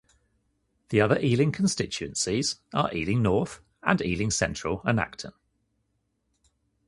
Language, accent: English, England English